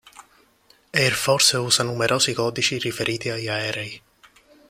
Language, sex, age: Italian, male, under 19